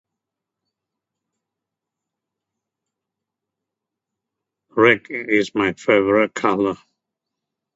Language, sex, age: English, male, 70-79